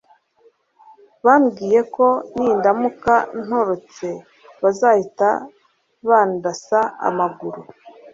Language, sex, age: Kinyarwanda, female, 30-39